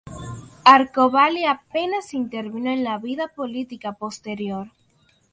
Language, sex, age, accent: Spanish, female, under 19, Caribe: Cuba, Venezuela, Puerto Rico, República Dominicana, Panamá, Colombia caribeña, México caribeño, Costa del golfo de México